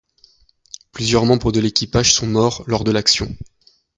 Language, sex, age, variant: French, male, 40-49, Français de métropole